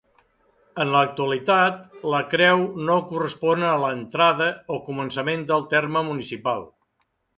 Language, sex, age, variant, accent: Catalan, male, 60-69, Central, central